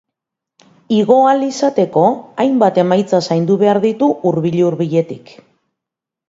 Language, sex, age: Basque, female, 50-59